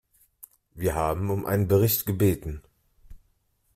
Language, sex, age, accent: German, male, 19-29, Deutschland Deutsch